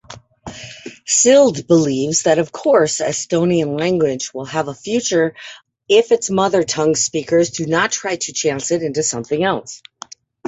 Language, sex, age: English, female, 40-49